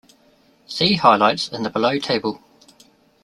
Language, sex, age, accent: English, male, 30-39, New Zealand English